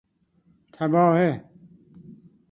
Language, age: Persian, 70-79